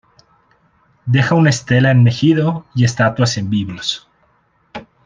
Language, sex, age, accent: Spanish, male, 30-39, México